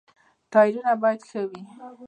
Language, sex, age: Pashto, female, 30-39